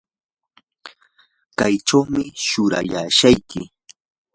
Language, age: Yanahuanca Pasco Quechua, 19-29